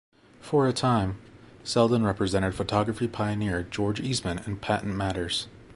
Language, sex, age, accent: English, male, 30-39, United States English